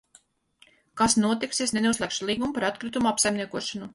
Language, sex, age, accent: Latvian, female, 50-59, Latgaliešu